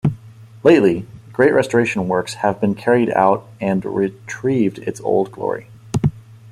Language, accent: English, United States English